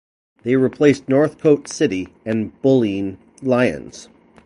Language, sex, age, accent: English, male, 40-49, Canadian English